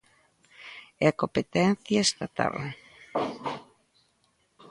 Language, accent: Galician, Normativo (estándar)